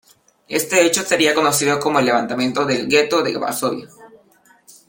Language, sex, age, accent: Spanish, male, under 19, Andino-Pacífico: Colombia, Perú, Ecuador, oeste de Bolivia y Venezuela andina